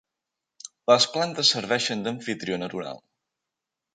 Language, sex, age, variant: Catalan, male, 19-29, Balear